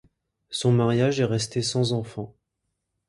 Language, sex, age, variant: French, male, 19-29, Français de métropole